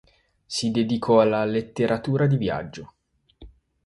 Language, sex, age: Italian, male, 30-39